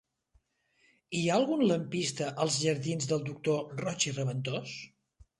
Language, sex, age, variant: Catalan, male, 60-69, Nord-Occidental